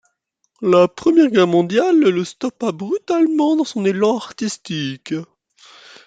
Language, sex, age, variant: French, male, under 19, Français de métropole